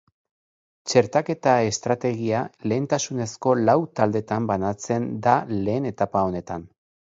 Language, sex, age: Basque, male, 40-49